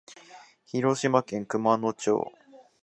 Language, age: Japanese, 30-39